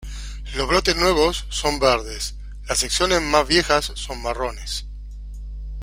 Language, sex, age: Spanish, male, 50-59